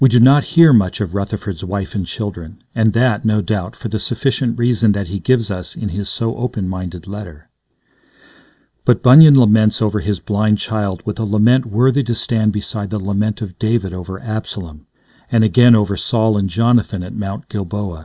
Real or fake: real